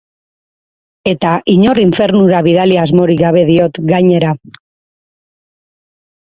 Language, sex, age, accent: Basque, female, 30-39, Mendebalekoa (Araba, Bizkaia, Gipuzkoako mendebaleko herri batzuk)